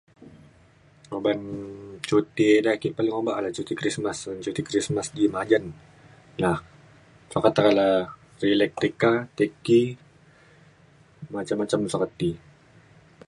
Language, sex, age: Mainstream Kenyah, female, 19-29